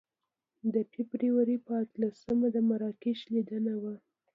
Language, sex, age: Pashto, female, 19-29